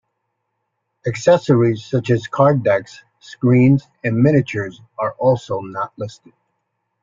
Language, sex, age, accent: English, male, 60-69, United States English